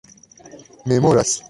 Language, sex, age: Esperanto, male, 19-29